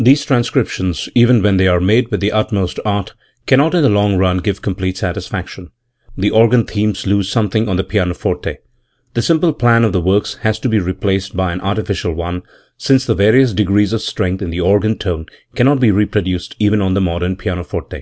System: none